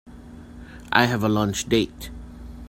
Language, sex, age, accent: English, male, 40-49, Filipino